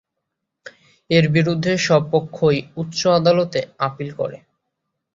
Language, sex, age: Bengali, male, 19-29